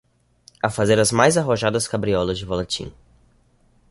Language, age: Portuguese, under 19